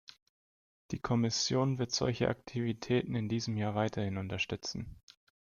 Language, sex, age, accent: German, male, 19-29, Deutschland Deutsch